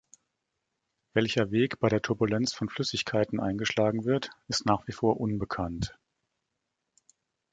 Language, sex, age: German, male, 50-59